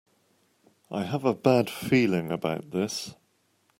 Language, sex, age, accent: English, male, 50-59, England English